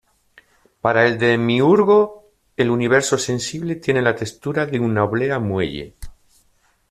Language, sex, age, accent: Spanish, male, 50-59, España: Norte peninsular (Asturias, Castilla y León, Cantabria, País Vasco, Navarra, Aragón, La Rioja, Guadalajara, Cuenca)